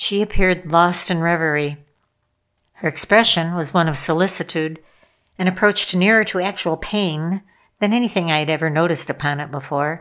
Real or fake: real